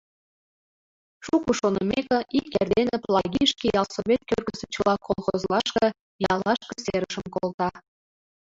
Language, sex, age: Mari, female, 19-29